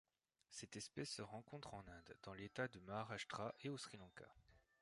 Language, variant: French, Français de métropole